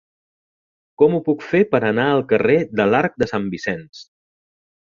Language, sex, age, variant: Catalan, male, 40-49, Central